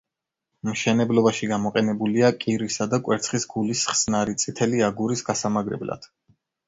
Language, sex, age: Georgian, male, 30-39